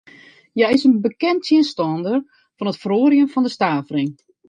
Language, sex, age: Western Frisian, female, 40-49